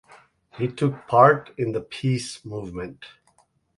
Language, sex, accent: English, male, India and South Asia (India, Pakistan, Sri Lanka)